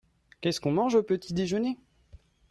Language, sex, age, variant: French, male, 30-39, Français de métropole